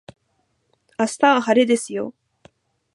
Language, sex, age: Japanese, female, 19-29